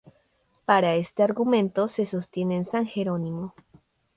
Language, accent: Spanish, Peru